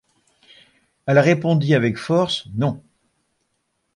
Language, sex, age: French, male, 70-79